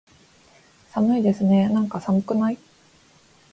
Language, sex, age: Japanese, female, 19-29